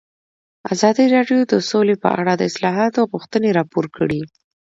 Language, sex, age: Pashto, female, 19-29